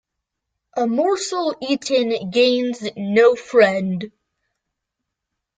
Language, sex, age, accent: English, male, under 19, United States English